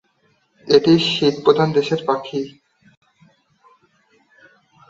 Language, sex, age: Bengali, male, 19-29